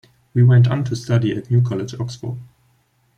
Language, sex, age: English, male, 19-29